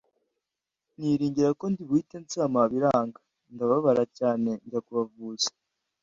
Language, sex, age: Kinyarwanda, male, under 19